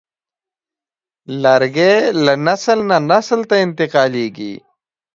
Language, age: Pashto, 19-29